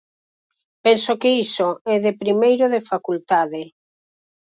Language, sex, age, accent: Galician, female, 50-59, Normativo (estándar)